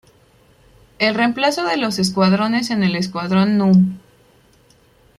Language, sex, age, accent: Spanish, female, 19-29, México